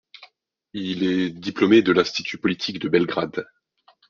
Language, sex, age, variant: French, male, 19-29, Français de métropole